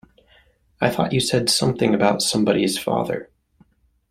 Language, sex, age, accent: English, male, 19-29, United States English